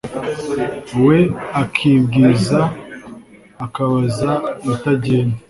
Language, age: Kinyarwanda, 19-29